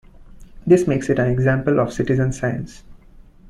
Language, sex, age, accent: English, male, 19-29, India and South Asia (India, Pakistan, Sri Lanka)